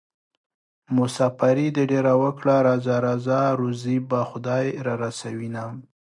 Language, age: Pashto, 19-29